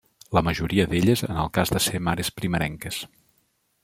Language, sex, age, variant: Catalan, male, 40-49, Central